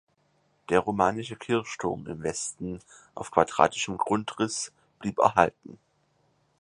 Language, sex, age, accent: German, male, 19-29, Deutschland Deutsch